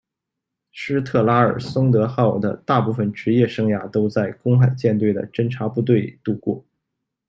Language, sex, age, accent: Chinese, male, 19-29, 出生地：吉林省